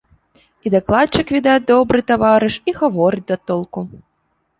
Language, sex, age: Belarusian, female, 19-29